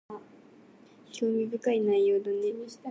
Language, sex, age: Japanese, female, 19-29